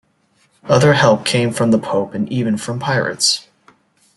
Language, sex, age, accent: English, male, under 19, United States English